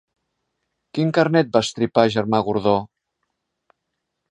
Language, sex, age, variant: Catalan, male, 60-69, Central